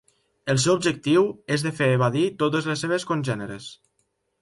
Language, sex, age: Catalan, male, under 19